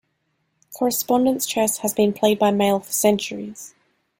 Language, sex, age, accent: English, female, 19-29, Australian English